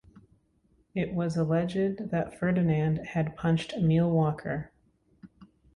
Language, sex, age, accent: English, female, 30-39, United States English